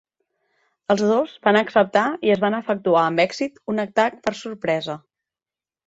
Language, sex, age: Catalan, female, 30-39